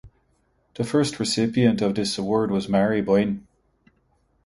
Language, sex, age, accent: English, male, 30-39, Canadian English